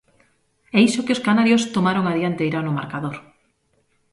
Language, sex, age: Galician, female, 30-39